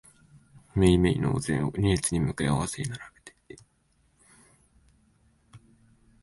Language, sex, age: Japanese, male, 19-29